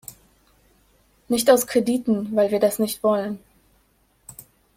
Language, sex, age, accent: German, female, 19-29, Deutschland Deutsch